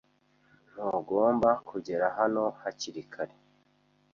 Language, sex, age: Kinyarwanda, male, 19-29